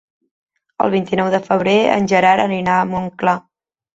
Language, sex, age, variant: Catalan, female, 19-29, Central